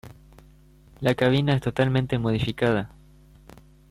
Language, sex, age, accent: Spanish, male, under 19, Rioplatense: Argentina, Uruguay, este de Bolivia, Paraguay